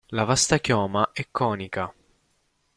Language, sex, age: Italian, male, 19-29